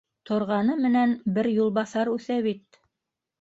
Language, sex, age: Bashkir, female, 50-59